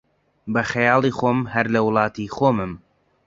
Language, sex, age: Central Kurdish, male, 19-29